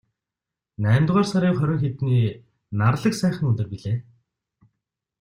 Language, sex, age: Mongolian, male, 30-39